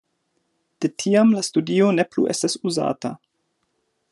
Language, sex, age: Esperanto, male, 30-39